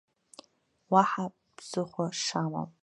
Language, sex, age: Abkhazian, female, under 19